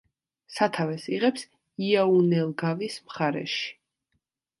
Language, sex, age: Georgian, female, 19-29